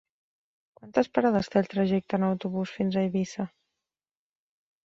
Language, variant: Catalan, Central